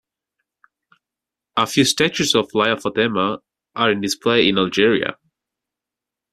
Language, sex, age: English, male, 19-29